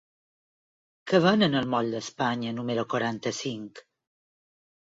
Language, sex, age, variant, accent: Catalan, female, 60-69, Balear, balear